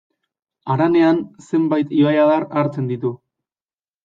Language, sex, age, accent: Basque, male, 19-29, Erdialdekoa edo Nafarra (Gipuzkoa, Nafarroa)